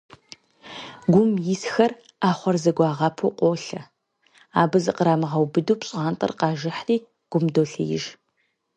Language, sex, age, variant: Kabardian, female, 19-29, Адыгэбзэ (Къэбэрдей, Кирил, псоми зэдай)